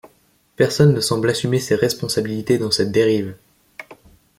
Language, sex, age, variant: French, male, under 19, Français de métropole